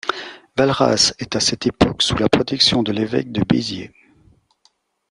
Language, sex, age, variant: French, male, 50-59, Français de métropole